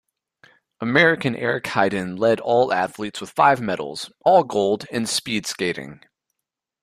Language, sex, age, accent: English, male, 19-29, United States English